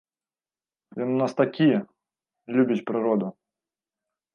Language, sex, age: Belarusian, male, 19-29